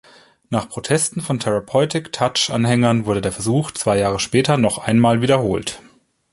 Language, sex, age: German, male, 30-39